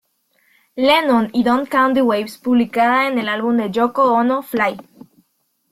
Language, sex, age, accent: Spanish, female, 19-29, América central